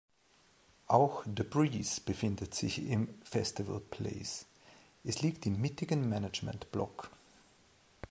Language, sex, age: German, male, 40-49